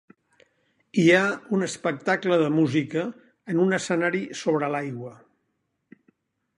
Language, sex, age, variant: Catalan, male, 70-79, Central